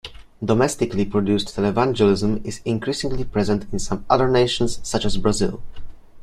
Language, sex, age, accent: English, male, under 19, United States English